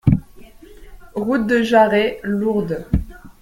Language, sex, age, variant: French, female, 19-29, Français de métropole